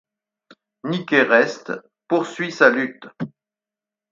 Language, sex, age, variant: French, male, 60-69, Français de métropole